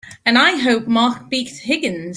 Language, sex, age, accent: English, female, 40-49, United States English